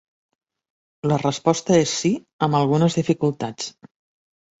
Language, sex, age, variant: Catalan, female, 50-59, Central